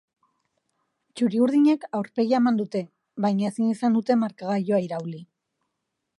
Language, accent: Basque, Erdialdekoa edo Nafarra (Gipuzkoa, Nafarroa)